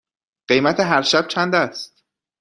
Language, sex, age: Persian, male, 30-39